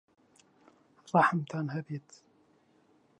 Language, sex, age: Central Kurdish, male, 19-29